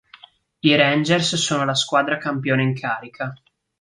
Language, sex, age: Italian, male, 19-29